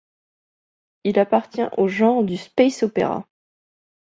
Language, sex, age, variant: French, female, 19-29, Français de métropole